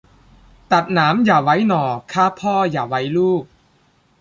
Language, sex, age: Thai, male, under 19